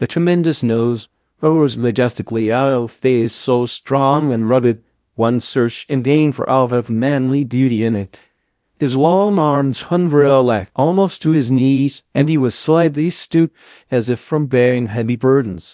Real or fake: fake